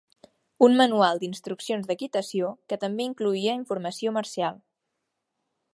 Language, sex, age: Catalan, female, under 19